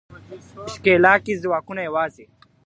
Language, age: Pashto, 19-29